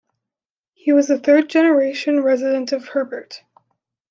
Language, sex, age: English, female, under 19